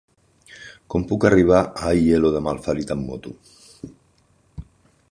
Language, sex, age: Catalan, male, 50-59